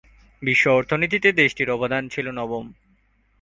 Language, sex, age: Bengali, male, 19-29